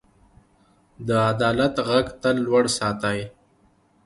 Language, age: Pashto, 19-29